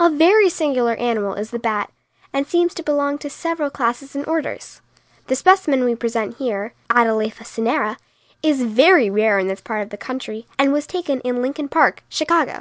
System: none